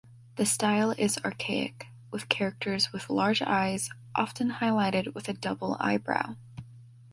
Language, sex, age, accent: English, female, under 19, United States English